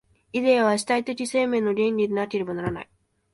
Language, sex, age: Japanese, female, 19-29